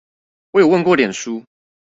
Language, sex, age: Chinese, male, 19-29